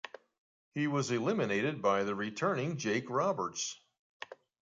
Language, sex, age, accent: English, male, 70-79, United States English